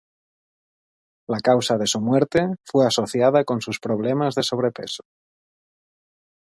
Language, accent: Spanish, España: Norte peninsular (Asturias, Castilla y León, Cantabria, País Vasco, Navarra, Aragón, La Rioja, Guadalajara, Cuenca)